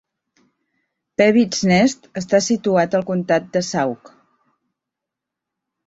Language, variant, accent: Catalan, Central, Barceloní